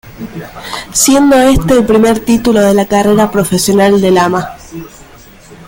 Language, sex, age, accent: Spanish, female, 19-29, Rioplatense: Argentina, Uruguay, este de Bolivia, Paraguay